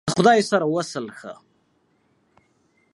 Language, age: Pashto, 30-39